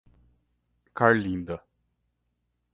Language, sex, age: Portuguese, male, 19-29